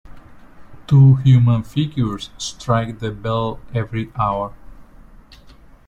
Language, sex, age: English, male, 30-39